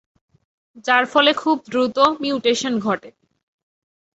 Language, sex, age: Bengali, female, 19-29